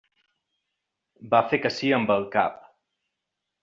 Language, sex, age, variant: Catalan, male, 30-39, Central